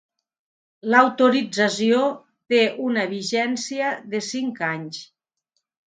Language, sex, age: Catalan, female, 50-59